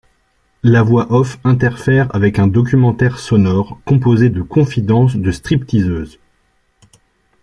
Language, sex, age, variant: French, male, 30-39, Français de métropole